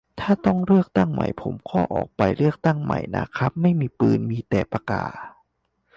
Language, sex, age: Thai, male, 19-29